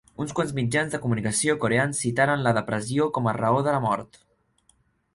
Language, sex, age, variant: Catalan, male, under 19, Central